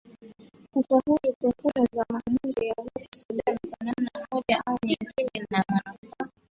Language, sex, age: Swahili, female, 19-29